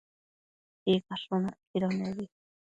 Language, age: Matsés, 30-39